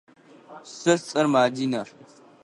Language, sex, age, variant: Adyghe, male, under 19, Адыгабзэ (Кирил, пстэумэ зэдыряе)